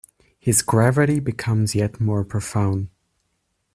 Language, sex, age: English, male, 19-29